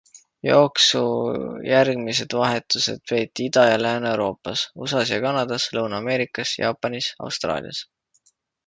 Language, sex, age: Estonian, male, 19-29